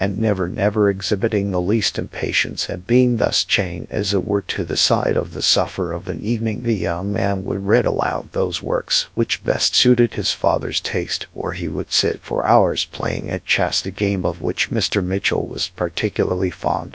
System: TTS, GradTTS